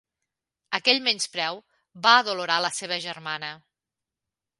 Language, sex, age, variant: Catalan, female, 40-49, Nord-Occidental